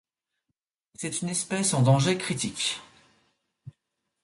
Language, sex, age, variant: French, male, 19-29, Français de métropole